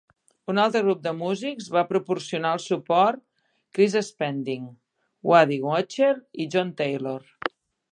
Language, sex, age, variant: Catalan, female, 50-59, Central